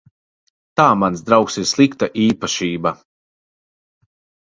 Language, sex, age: Latvian, male, 30-39